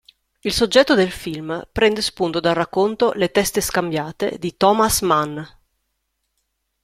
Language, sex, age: Italian, female, 30-39